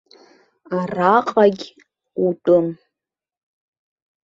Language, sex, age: Abkhazian, female, 19-29